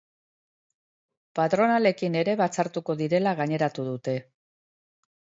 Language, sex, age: Basque, female, 50-59